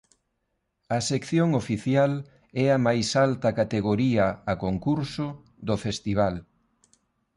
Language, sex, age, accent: Galician, male, 30-39, Neofalante